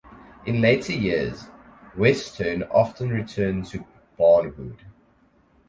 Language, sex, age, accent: English, male, 19-29, Southern African (South Africa, Zimbabwe, Namibia)